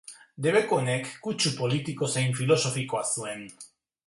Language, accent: Basque, Erdialdekoa edo Nafarra (Gipuzkoa, Nafarroa)